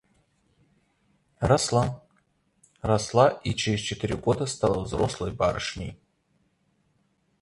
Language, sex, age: Russian, male, 19-29